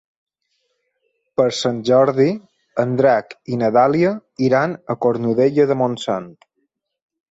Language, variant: Catalan, Balear